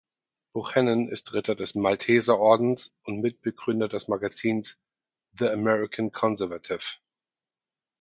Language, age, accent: German, 40-49, Deutschland Deutsch